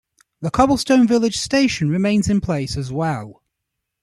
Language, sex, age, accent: English, male, 19-29, England English